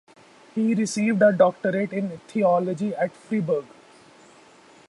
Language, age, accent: English, 19-29, India and South Asia (India, Pakistan, Sri Lanka)